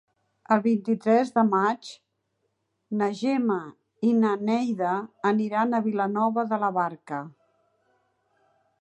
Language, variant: Catalan, Central